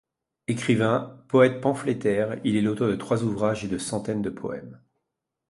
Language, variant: French, Français de métropole